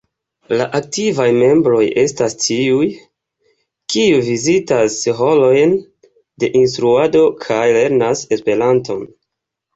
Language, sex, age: Esperanto, male, 19-29